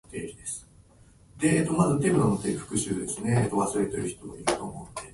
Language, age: Japanese, 19-29